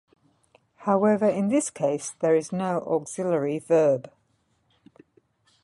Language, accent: English, Australian English